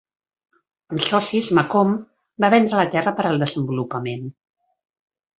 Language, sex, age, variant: Catalan, female, 50-59, Central